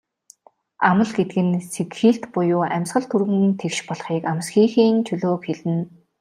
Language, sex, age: Mongolian, female, 19-29